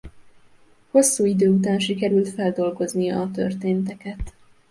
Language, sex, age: Hungarian, female, 19-29